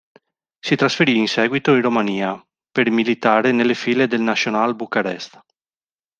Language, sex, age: Italian, male, 40-49